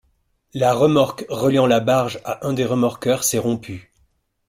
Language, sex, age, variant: French, male, 40-49, Français de métropole